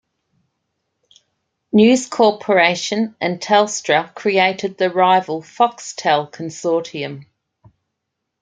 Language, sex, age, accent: English, female, 50-59, Australian English